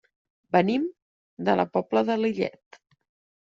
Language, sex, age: Catalan, female, 30-39